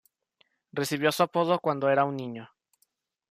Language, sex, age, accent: Spanish, male, under 19, México